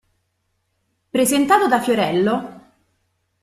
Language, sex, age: Italian, female, 30-39